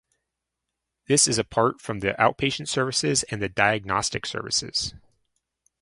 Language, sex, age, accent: English, male, 30-39, United States English